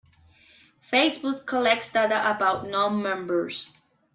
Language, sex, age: English, female, 19-29